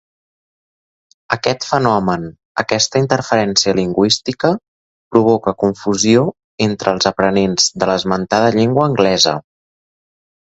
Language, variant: Catalan, Central